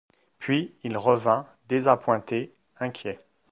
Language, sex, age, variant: French, male, 50-59, Français de métropole